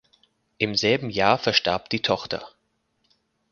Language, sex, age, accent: German, male, 19-29, Deutschland Deutsch